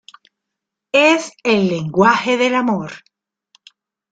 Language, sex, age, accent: Spanish, female, 50-59, Caribe: Cuba, Venezuela, Puerto Rico, República Dominicana, Panamá, Colombia caribeña, México caribeño, Costa del golfo de México